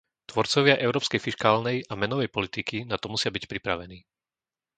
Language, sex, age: Slovak, male, 30-39